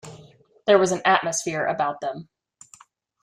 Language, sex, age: English, female, 19-29